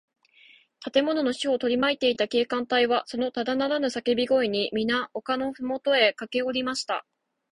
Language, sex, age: Japanese, female, 19-29